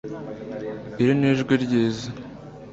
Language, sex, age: Kinyarwanda, male, under 19